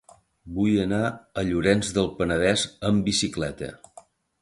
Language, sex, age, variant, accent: Catalan, male, 50-59, Nord-Occidental, nord-occidental